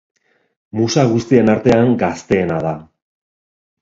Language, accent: Basque, Erdialdekoa edo Nafarra (Gipuzkoa, Nafarroa)